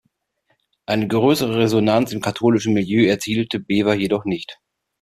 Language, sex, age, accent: German, male, 30-39, Deutschland Deutsch